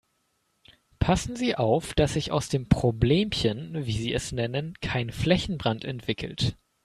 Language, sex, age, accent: German, male, 19-29, Deutschland Deutsch